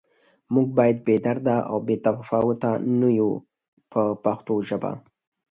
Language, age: Pashto, 19-29